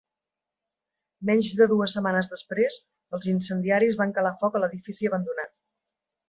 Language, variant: Catalan, Central